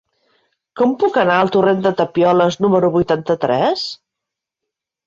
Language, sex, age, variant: Catalan, female, 50-59, Central